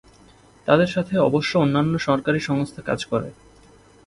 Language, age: Bengali, 19-29